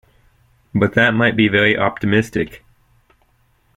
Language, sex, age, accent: English, male, under 19, United States English